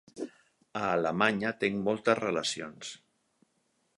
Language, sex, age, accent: Catalan, male, 50-59, mallorquí